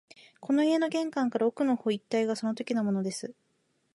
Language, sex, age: Japanese, female, 19-29